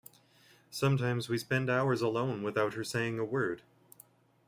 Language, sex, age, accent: English, male, 30-39, Canadian English